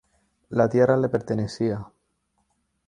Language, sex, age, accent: Spanish, male, 19-29, España: Islas Canarias